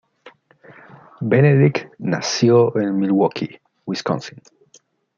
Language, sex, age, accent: Spanish, male, 19-29, Chileno: Chile, Cuyo